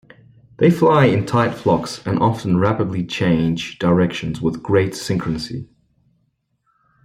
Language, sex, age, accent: English, male, 30-39, Australian English